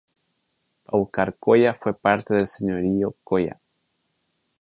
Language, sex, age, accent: Spanish, male, 40-49, América central